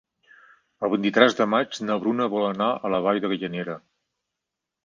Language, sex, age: Catalan, male, 40-49